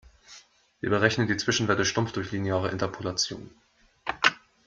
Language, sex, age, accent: German, male, 19-29, Deutschland Deutsch